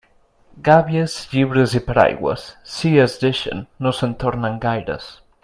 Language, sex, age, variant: Catalan, male, 19-29, Central